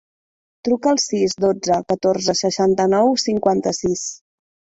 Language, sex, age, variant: Catalan, female, 19-29, Central